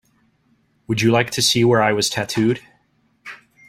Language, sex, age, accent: English, male, 30-39, United States English